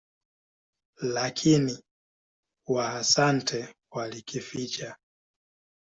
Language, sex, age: Swahili, male, 19-29